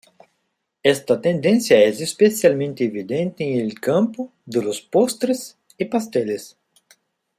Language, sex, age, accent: Spanish, male, 40-49, España: Sur peninsular (Andalucia, Extremadura, Murcia)